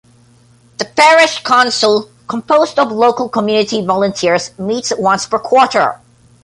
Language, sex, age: English, male, 19-29